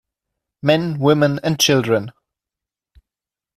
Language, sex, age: English, male, 19-29